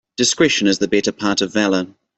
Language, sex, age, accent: English, male, 30-39, New Zealand English